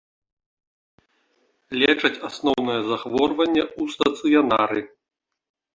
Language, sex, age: Belarusian, male, 30-39